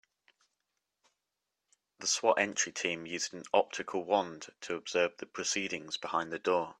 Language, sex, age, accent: English, male, 19-29, England English